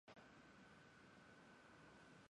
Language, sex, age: Japanese, female, 19-29